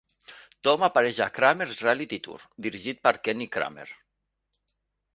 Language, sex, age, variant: Catalan, male, 40-49, Central